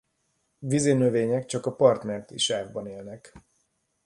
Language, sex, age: Hungarian, male, 50-59